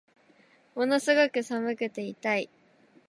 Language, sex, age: Japanese, female, 19-29